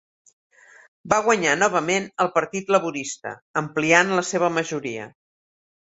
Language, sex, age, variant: Catalan, female, 60-69, Central